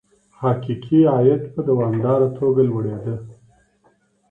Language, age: Pashto, 30-39